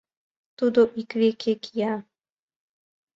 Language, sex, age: Mari, female, under 19